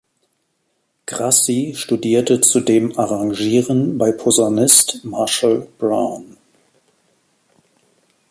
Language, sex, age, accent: German, male, 40-49, Deutschland Deutsch